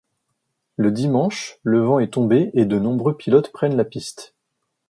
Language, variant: French, Français de métropole